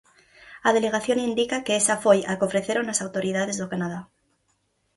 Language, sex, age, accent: Galician, female, 19-29, Normativo (estándar)